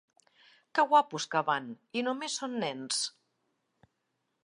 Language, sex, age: Catalan, female, 50-59